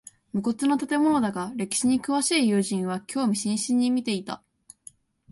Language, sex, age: Japanese, female, under 19